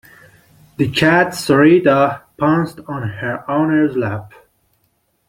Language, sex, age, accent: English, male, 19-29, United States English